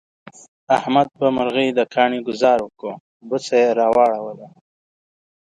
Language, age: Pashto, 19-29